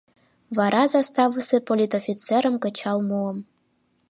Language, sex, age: Mari, female, 19-29